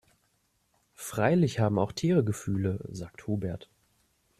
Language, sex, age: German, male, 19-29